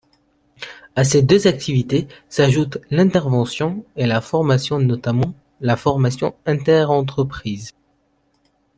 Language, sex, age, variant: French, male, under 19, Français de métropole